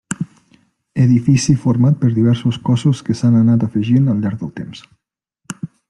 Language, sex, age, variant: Catalan, male, 19-29, Nord-Occidental